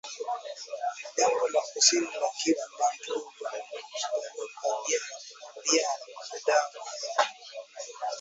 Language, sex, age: Swahili, male, 19-29